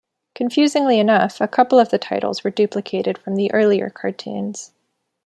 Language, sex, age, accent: English, female, 19-29, United States English